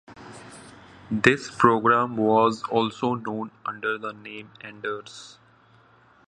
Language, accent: English, India and South Asia (India, Pakistan, Sri Lanka)